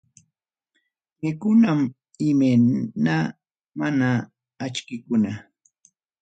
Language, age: Ayacucho Quechua, 60-69